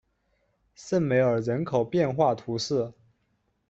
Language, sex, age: Chinese, male, 30-39